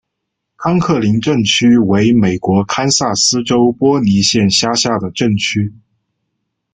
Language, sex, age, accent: Chinese, male, 19-29, 出生地：四川省